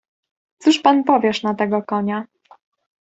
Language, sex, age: Polish, female, 19-29